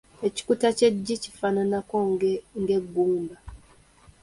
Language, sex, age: Ganda, female, 19-29